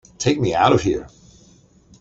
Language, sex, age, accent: English, male, 70-79, United States English